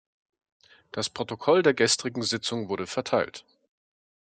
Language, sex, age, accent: German, male, 30-39, Deutschland Deutsch